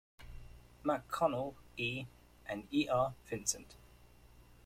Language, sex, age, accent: English, male, under 19, England English